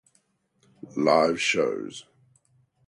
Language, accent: English, Australian English